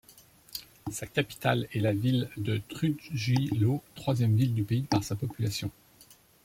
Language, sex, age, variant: French, male, 50-59, Français de métropole